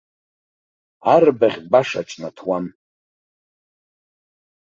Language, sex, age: Abkhazian, male, 50-59